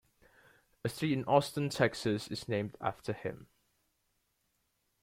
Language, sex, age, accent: English, male, 19-29, Australian English